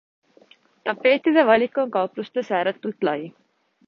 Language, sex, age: Estonian, female, 19-29